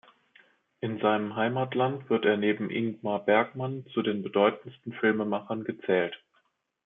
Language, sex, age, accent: German, male, 19-29, Deutschland Deutsch